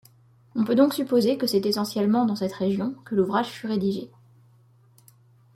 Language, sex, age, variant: French, female, 19-29, Français de métropole